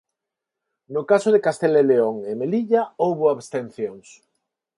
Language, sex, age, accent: Galician, male, 50-59, Neofalante